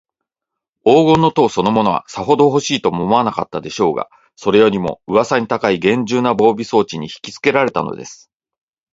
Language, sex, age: Japanese, male, 50-59